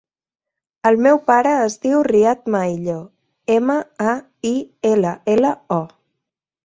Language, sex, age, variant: Catalan, female, 19-29, Central